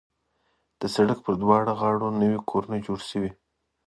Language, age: Pashto, 19-29